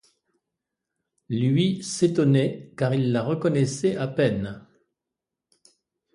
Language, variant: French, Français de métropole